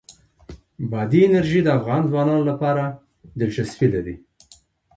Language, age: Pashto, 50-59